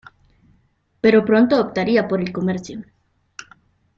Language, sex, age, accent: Spanish, female, 19-29, América central